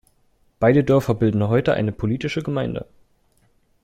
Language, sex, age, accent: German, male, under 19, Deutschland Deutsch